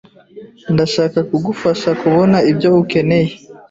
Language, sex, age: Kinyarwanda, female, 30-39